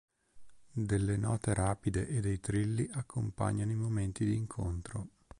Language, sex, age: Italian, male, 30-39